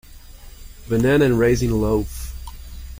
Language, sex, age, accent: English, male, under 19, United States English